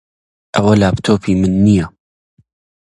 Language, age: Central Kurdish, 19-29